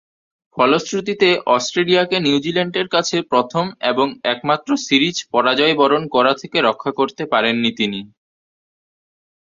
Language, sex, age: Bengali, male, under 19